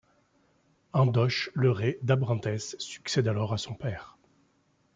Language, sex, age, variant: French, male, 50-59, Français de métropole